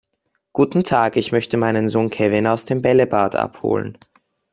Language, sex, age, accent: German, male, under 19, Österreichisches Deutsch